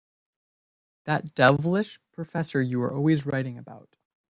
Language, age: English, 19-29